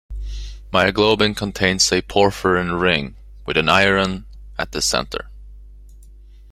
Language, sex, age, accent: English, male, 19-29, United States English